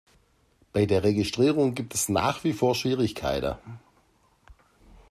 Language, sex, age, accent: German, male, 50-59, Deutschland Deutsch